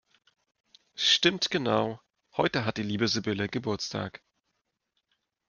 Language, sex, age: German, male, 40-49